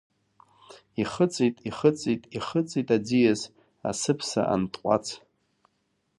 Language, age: Abkhazian, 30-39